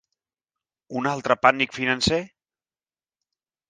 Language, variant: Catalan, Central